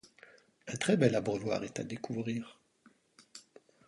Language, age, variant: French, 40-49, Français de métropole